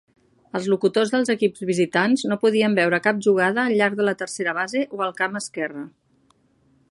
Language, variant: Catalan, Central